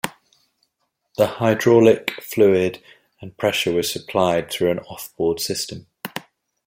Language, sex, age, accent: English, male, 40-49, England English